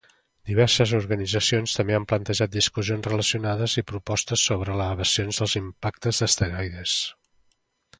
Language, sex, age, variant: Catalan, male, 50-59, Central